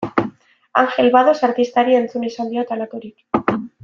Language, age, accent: Basque, under 19, Mendebalekoa (Araba, Bizkaia, Gipuzkoako mendebaleko herri batzuk)